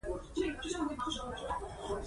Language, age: Pashto, 19-29